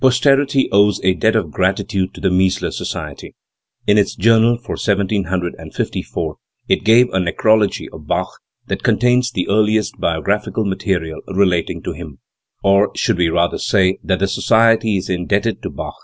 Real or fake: real